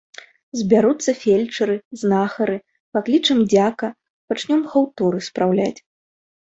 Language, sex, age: Belarusian, female, 30-39